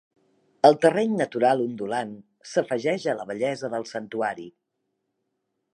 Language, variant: Catalan, Central